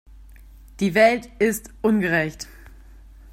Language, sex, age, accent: German, female, 19-29, Deutschland Deutsch